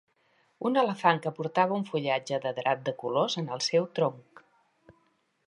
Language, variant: Catalan, Central